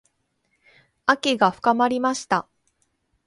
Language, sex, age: Japanese, female, 30-39